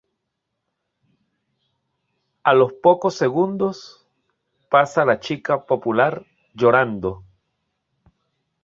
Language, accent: Spanish, Andino-Pacífico: Colombia, Perú, Ecuador, oeste de Bolivia y Venezuela andina